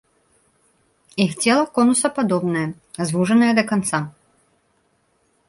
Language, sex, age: Belarusian, female, 19-29